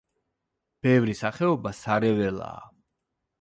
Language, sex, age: Georgian, male, 40-49